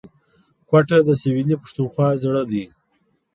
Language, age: Pashto, 30-39